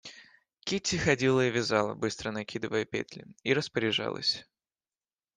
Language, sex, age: Russian, male, 19-29